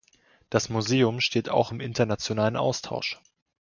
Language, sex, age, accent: German, male, under 19, Deutschland Deutsch